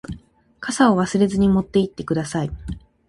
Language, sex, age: Japanese, female, 19-29